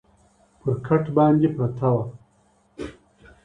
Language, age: Pashto, 30-39